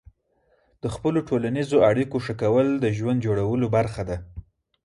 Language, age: Pashto, 19-29